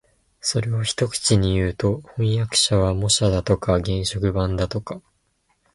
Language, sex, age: Japanese, male, 19-29